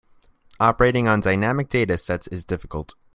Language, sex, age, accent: English, male, 19-29, United States English